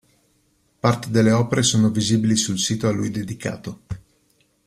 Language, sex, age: Italian, male, 50-59